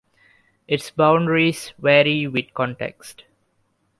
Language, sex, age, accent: English, male, under 19, Malaysian English